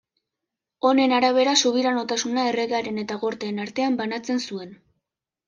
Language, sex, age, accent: Basque, female, under 19, Mendebalekoa (Araba, Bizkaia, Gipuzkoako mendebaleko herri batzuk)